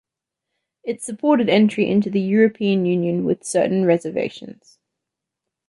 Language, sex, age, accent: English, female, 19-29, Australian English